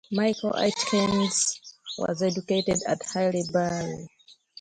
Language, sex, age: English, female, 19-29